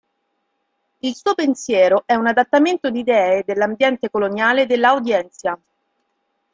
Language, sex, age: Italian, female, 30-39